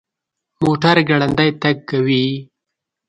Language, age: Pashto, 19-29